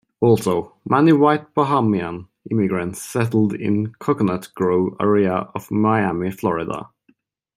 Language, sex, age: English, male, 19-29